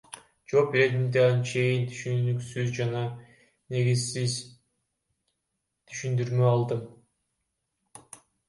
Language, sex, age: Kyrgyz, male, under 19